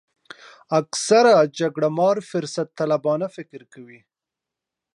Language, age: Pashto, 19-29